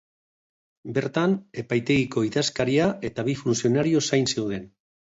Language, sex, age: Basque, male, 60-69